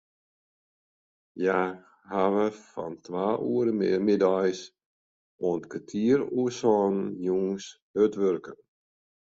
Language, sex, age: Western Frisian, male, 60-69